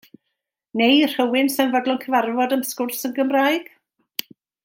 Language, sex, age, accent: Welsh, female, 60-69, Y Deyrnas Unedig Cymraeg